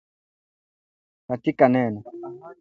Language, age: Swahili, 19-29